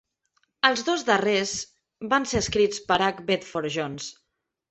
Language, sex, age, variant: Catalan, female, 19-29, Central